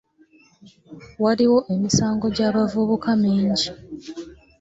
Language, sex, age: Ganda, female, 19-29